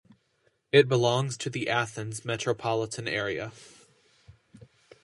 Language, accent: English, United States English